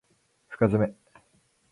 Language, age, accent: Japanese, under 19, 標準語